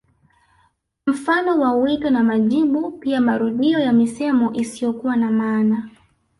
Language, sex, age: Swahili, female, 19-29